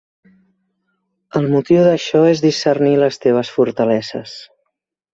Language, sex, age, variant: Catalan, female, 50-59, Central